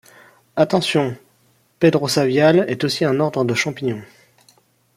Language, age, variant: French, 19-29, Français de métropole